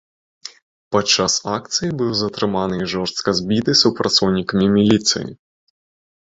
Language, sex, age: Belarusian, male, under 19